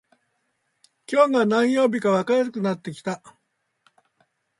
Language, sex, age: Japanese, male, 60-69